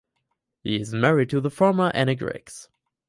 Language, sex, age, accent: English, male, 19-29, United States English